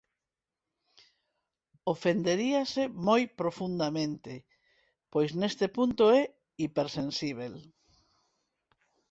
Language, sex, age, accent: Galician, female, 50-59, Normativo (estándar); Neofalante